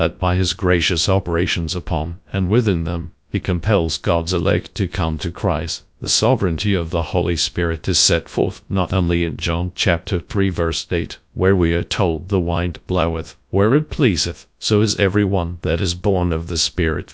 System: TTS, GradTTS